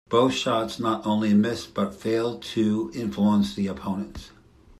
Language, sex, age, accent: English, male, 60-69, United States English